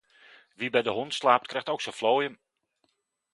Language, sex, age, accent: Dutch, male, 40-49, Nederlands Nederlands